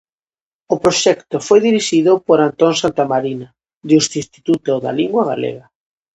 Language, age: Galician, under 19